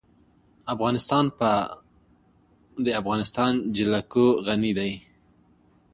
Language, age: Pashto, 19-29